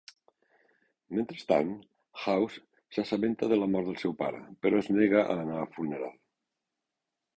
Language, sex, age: Catalan, male, 60-69